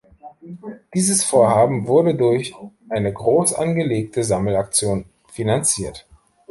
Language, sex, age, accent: German, male, 30-39, Deutschland Deutsch